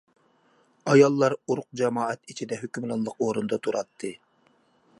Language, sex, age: Uyghur, male, 30-39